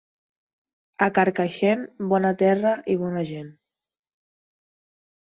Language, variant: Catalan, Central